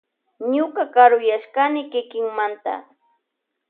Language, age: Loja Highland Quichua, 40-49